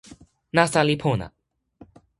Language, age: Toki Pona, under 19